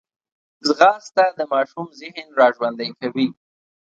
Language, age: Pashto, 19-29